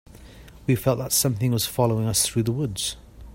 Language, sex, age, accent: English, male, 30-39, Welsh English